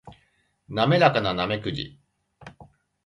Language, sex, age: Japanese, male, 40-49